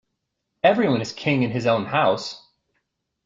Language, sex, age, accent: English, male, 30-39, United States English